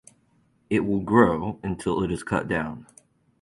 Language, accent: English, United States English